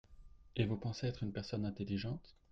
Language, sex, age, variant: French, male, 30-39, Français de métropole